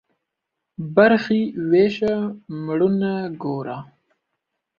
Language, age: Pashto, under 19